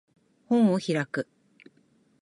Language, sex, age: Japanese, female, 40-49